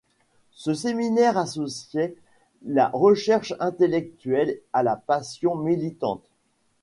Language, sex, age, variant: French, male, 40-49, Français de métropole